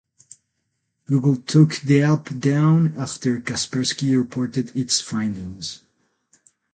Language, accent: English, United States English